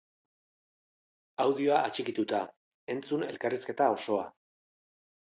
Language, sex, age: Basque, male, 50-59